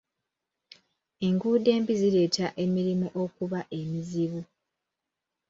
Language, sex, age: Ganda, female, 19-29